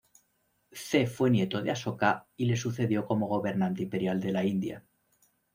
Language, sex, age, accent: Spanish, male, 30-39, España: Centro-Sur peninsular (Madrid, Toledo, Castilla-La Mancha)